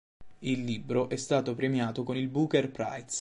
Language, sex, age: Italian, male, 19-29